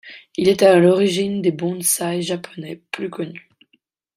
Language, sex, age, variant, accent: French, female, 19-29, Français d'Europe, Français de Suisse